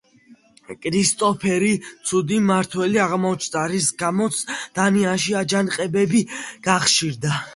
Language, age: Georgian, 19-29